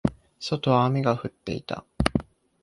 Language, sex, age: Japanese, male, 19-29